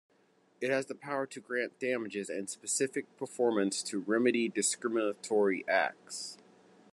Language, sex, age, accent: English, male, 19-29, United States English